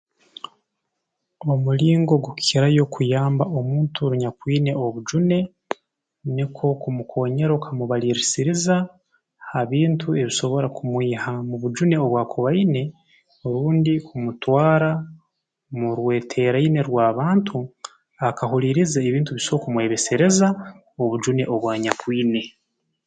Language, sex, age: Tooro, male, 19-29